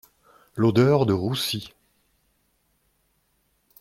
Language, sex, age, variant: French, male, 60-69, Français de métropole